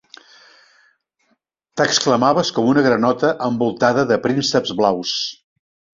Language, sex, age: Catalan, male, 70-79